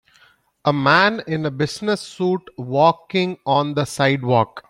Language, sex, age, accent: English, male, 40-49, India and South Asia (India, Pakistan, Sri Lanka)